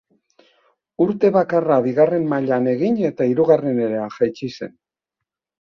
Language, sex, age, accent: Basque, male, 60-69, Mendebalekoa (Araba, Bizkaia, Gipuzkoako mendebaleko herri batzuk)